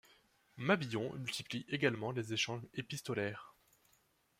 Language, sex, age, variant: French, male, 19-29, Français de métropole